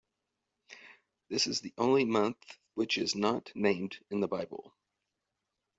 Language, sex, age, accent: English, male, 40-49, United States English